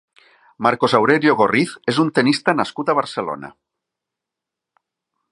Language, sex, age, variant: Catalan, male, 40-49, Nord-Occidental